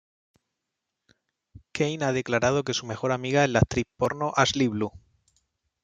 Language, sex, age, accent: Spanish, male, 30-39, España: Sur peninsular (Andalucia, Extremadura, Murcia)